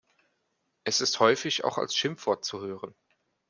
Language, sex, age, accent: German, male, 19-29, Deutschland Deutsch